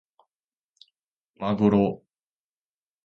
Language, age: Japanese, 30-39